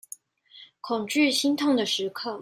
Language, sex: Chinese, female